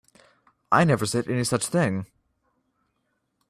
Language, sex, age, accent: English, male, under 19, United States English